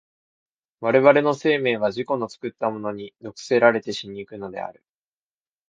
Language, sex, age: Japanese, male, under 19